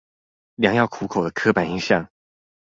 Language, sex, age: Chinese, male, 19-29